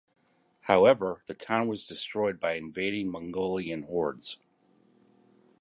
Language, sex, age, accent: English, male, 50-59, United States English